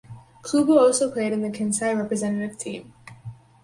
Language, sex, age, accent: English, female, under 19, United States English